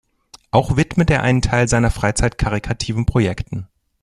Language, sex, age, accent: German, male, 19-29, Deutschland Deutsch